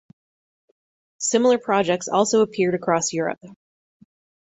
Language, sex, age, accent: English, female, 40-49, United States English